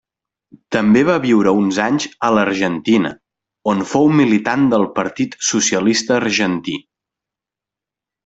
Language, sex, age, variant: Catalan, male, 19-29, Central